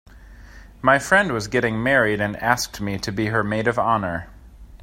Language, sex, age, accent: English, male, 30-39, United States English